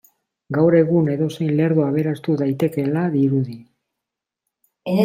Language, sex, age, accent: Basque, male, 50-59, Mendebalekoa (Araba, Bizkaia, Gipuzkoako mendebaleko herri batzuk)